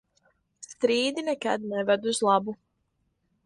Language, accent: Latvian, Rigas